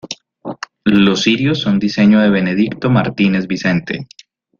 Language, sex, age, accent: Spanish, male, 19-29, Andino-Pacífico: Colombia, Perú, Ecuador, oeste de Bolivia y Venezuela andina